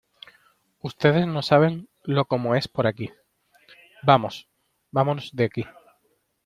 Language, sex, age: Spanish, male, 19-29